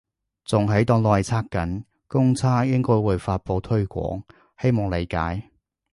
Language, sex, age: Cantonese, male, 30-39